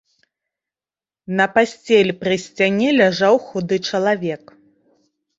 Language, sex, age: Belarusian, female, 30-39